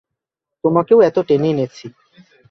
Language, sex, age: Bengali, male, 19-29